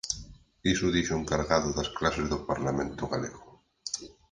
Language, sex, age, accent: Galician, male, 40-49, Oriental (común en zona oriental)